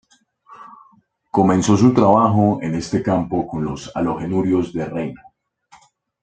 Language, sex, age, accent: Spanish, male, 19-29, Andino-Pacífico: Colombia, Perú, Ecuador, oeste de Bolivia y Venezuela andina